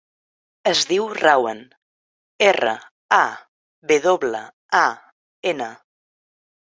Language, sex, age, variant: Catalan, female, 19-29, Central